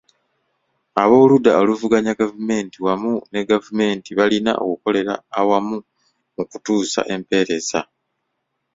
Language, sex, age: Ganda, male, 30-39